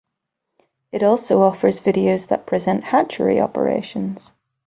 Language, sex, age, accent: English, female, 30-39, Northern Irish; yorkshire